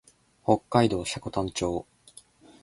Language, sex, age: Japanese, male, 19-29